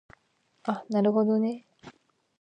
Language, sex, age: Japanese, female, 19-29